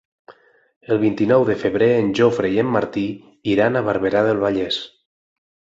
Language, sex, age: Catalan, male, 40-49